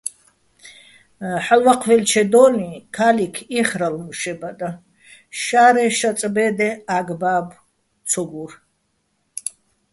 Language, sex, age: Bats, female, 60-69